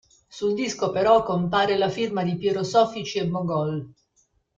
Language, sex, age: Italian, female, 60-69